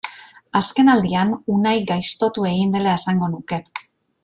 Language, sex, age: Basque, female, 30-39